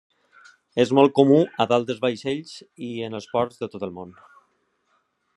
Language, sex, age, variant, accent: Catalan, male, 30-39, Valencià meridional, valencià